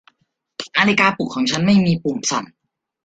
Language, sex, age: Thai, male, under 19